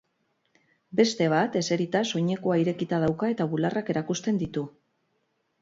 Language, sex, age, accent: Basque, female, 40-49, Erdialdekoa edo Nafarra (Gipuzkoa, Nafarroa)